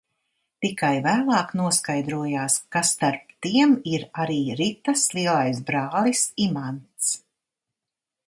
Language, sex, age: Latvian, female, 60-69